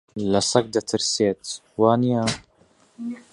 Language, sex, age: Central Kurdish, male, 19-29